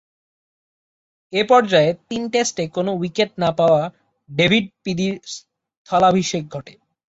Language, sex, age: Bengali, male, under 19